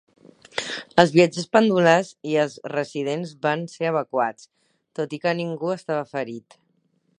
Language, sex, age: Catalan, female, 30-39